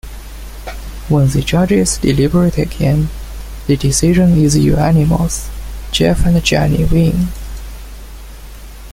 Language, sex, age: English, male, 19-29